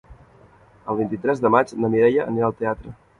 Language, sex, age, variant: Catalan, male, 19-29, Central